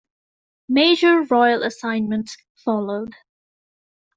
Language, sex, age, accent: English, female, 19-29, England English